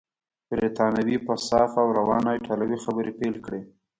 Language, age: Pashto, 19-29